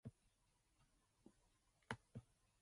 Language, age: English, 19-29